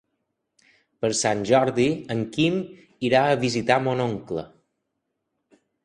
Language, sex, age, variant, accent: Catalan, male, 30-39, Balear, mallorquí